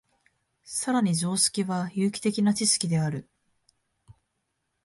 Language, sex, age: Japanese, female, 19-29